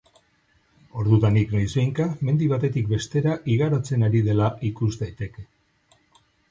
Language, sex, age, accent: Basque, male, 50-59, Mendebalekoa (Araba, Bizkaia, Gipuzkoako mendebaleko herri batzuk)